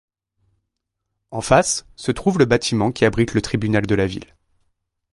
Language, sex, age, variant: French, male, 30-39, Français de métropole